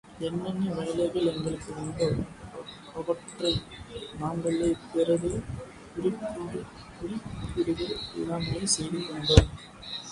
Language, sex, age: Tamil, male, 19-29